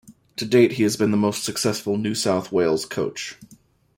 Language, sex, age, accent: English, male, 30-39, United States English